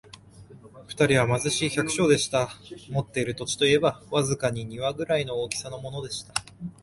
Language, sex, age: Japanese, male, 19-29